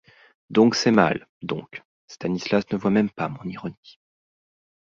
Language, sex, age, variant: French, male, 30-39, Français de métropole